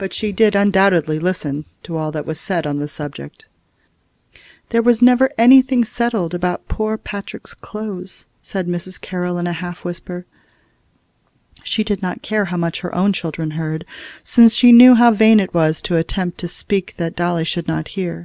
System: none